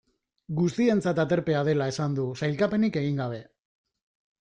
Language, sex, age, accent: Basque, male, 40-49, Mendebalekoa (Araba, Bizkaia, Gipuzkoako mendebaleko herri batzuk)